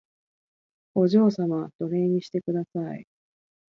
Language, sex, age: Japanese, female, 30-39